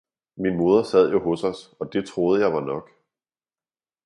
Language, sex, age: Danish, male, 40-49